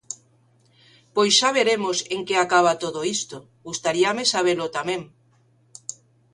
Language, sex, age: Galician, female, 50-59